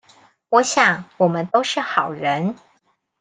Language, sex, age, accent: Chinese, female, 40-49, 出生地：臺中市